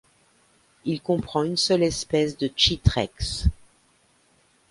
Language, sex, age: French, female, 50-59